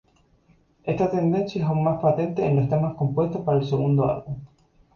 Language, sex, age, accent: Spanish, male, 19-29, España: Islas Canarias